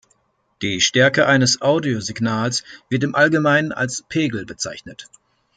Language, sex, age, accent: German, male, 30-39, Deutschland Deutsch